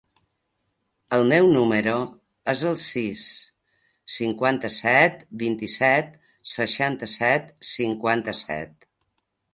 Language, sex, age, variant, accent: Catalan, female, 60-69, Balear, mallorquí